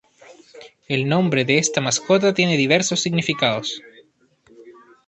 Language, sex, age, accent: Spanish, male, 30-39, Chileno: Chile, Cuyo